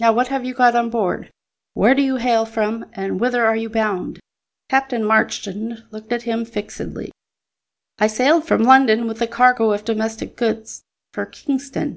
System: none